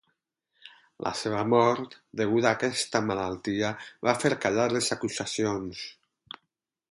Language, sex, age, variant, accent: Catalan, male, 40-49, Alacantí, Barcelona